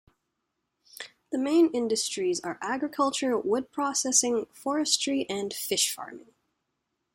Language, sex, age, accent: English, female, 19-29, Canadian English